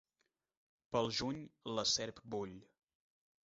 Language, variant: Catalan, Balear